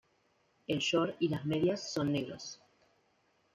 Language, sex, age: Spanish, female, 19-29